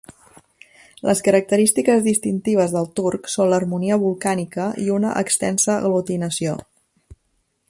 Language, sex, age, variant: Catalan, female, 19-29, Central